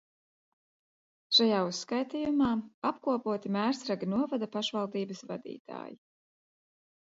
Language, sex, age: Latvian, female, 40-49